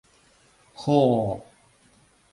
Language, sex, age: Mari, male, 60-69